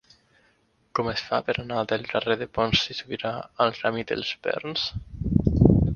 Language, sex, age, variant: Catalan, male, under 19, Central